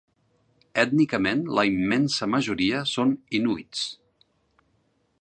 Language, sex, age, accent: Catalan, male, 50-59, valencià